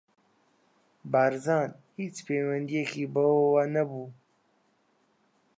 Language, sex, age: Central Kurdish, male, 19-29